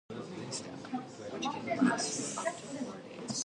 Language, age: English, 19-29